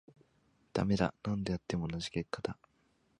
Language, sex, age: Japanese, male, 19-29